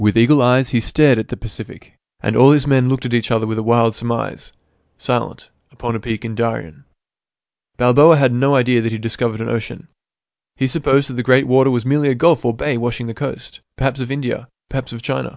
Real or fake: real